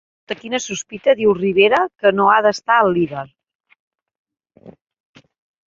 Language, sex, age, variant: Catalan, female, 40-49, Central